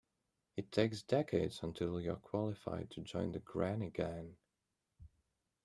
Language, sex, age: English, male, 19-29